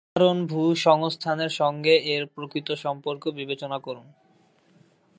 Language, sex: Bengali, male